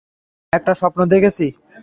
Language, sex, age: Bengali, male, under 19